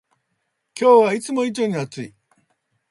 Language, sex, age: Japanese, male, 60-69